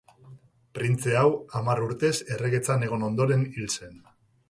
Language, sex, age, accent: Basque, male, 40-49, Mendebalekoa (Araba, Bizkaia, Gipuzkoako mendebaleko herri batzuk)